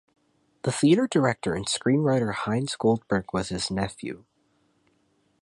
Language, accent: English, United States English